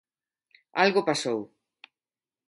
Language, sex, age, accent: Galician, female, 50-59, Neofalante